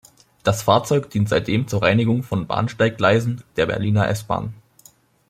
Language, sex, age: German, male, under 19